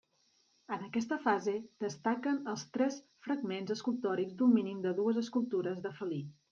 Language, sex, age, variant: Catalan, female, 40-49, Central